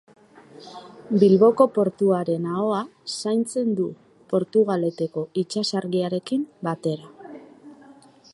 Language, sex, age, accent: Basque, female, 30-39, Mendebalekoa (Araba, Bizkaia, Gipuzkoako mendebaleko herri batzuk)